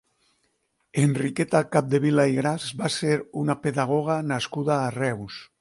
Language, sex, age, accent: Catalan, male, 60-69, valencià